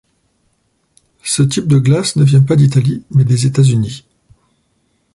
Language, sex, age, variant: French, male, 40-49, Français de métropole